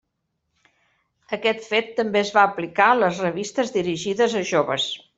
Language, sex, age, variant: Catalan, female, 60-69, Central